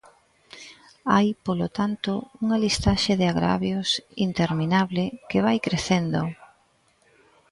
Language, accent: Galician, Central (gheada)